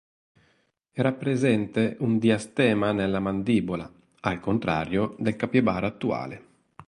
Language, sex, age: Italian, male, 40-49